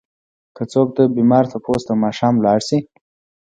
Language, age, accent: Pashto, 19-29, معیاري پښتو